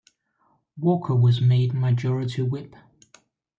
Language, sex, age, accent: English, male, 40-49, England English